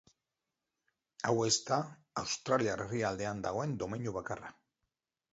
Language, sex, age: Basque, male, 50-59